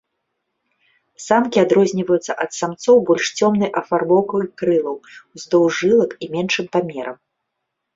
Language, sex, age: Belarusian, female, 30-39